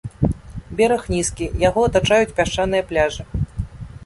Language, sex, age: Belarusian, female, 40-49